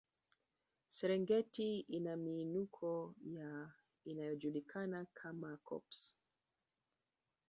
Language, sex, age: Swahili, female, 60-69